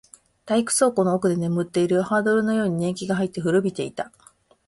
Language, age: Japanese, 40-49